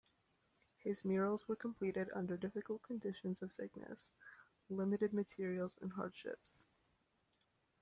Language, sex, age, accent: English, male, under 19, United States English